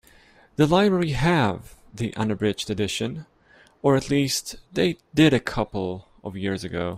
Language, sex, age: English, male, 30-39